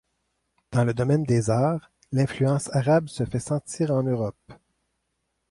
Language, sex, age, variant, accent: French, male, 40-49, Français d'Amérique du Nord, Français du Canada